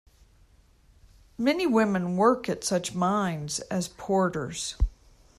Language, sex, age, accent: English, female, 60-69, United States English